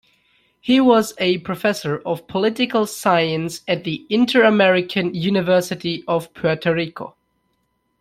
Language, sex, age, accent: English, male, 19-29, United States English